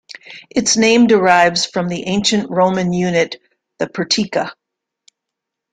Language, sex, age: English, female, 70-79